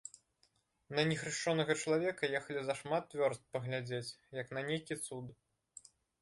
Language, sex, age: Belarusian, male, 19-29